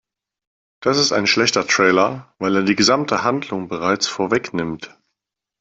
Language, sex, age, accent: German, male, 30-39, Deutschland Deutsch